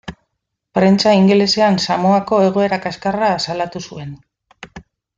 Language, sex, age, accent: Basque, female, 40-49, Mendebalekoa (Araba, Bizkaia, Gipuzkoako mendebaleko herri batzuk)